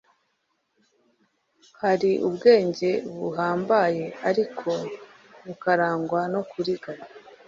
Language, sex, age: Kinyarwanda, female, 30-39